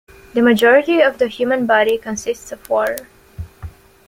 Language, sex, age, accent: English, female, under 19, United States English